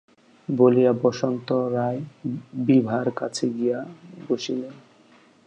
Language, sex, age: Bengali, male, 19-29